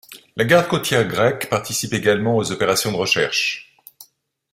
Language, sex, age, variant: French, male, 60-69, Français de métropole